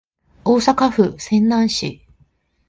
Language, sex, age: Japanese, female, 19-29